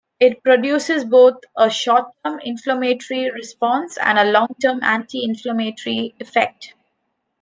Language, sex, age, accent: English, female, 19-29, India and South Asia (India, Pakistan, Sri Lanka)